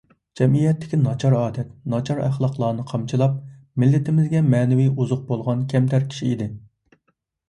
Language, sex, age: Uyghur, male, 19-29